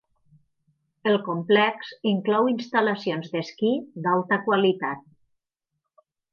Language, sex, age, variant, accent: Catalan, female, 50-59, Nord-Occidental, Tortosí